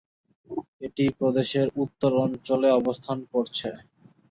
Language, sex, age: Bengali, male, 19-29